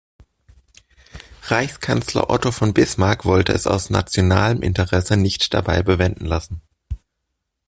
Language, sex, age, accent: German, male, 19-29, Deutschland Deutsch